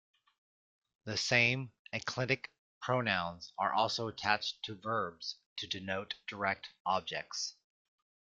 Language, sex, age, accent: English, male, 50-59, United States English